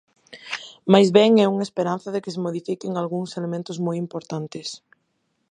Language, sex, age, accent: Galician, female, 19-29, Neofalante